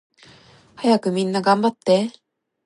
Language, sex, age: Japanese, female, 19-29